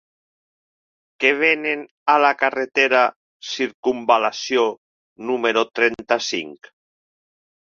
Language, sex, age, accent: Catalan, male, 50-59, valencià